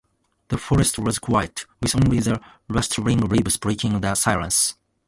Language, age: Japanese, 40-49